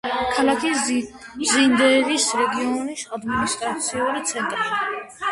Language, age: Georgian, 19-29